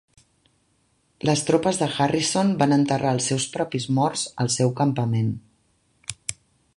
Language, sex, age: Catalan, female, 50-59